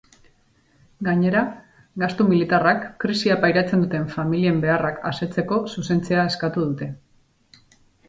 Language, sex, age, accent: Basque, female, 40-49, Erdialdekoa edo Nafarra (Gipuzkoa, Nafarroa)